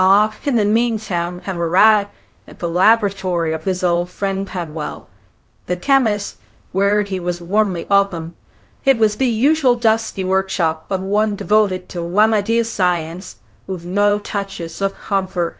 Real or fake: fake